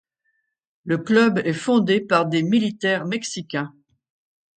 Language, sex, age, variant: French, female, 60-69, Français de métropole